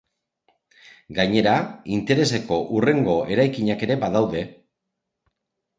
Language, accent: Basque, Erdialdekoa edo Nafarra (Gipuzkoa, Nafarroa)